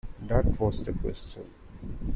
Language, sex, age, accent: English, male, 30-39, India and South Asia (India, Pakistan, Sri Lanka)